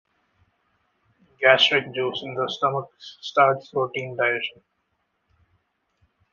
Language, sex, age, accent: English, male, 19-29, India and South Asia (India, Pakistan, Sri Lanka)